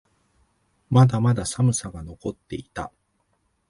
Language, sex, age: Japanese, male, 50-59